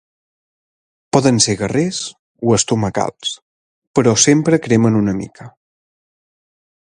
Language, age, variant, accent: Catalan, 30-39, Central, central; Garrotxi